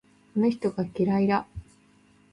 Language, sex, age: Japanese, female, 30-39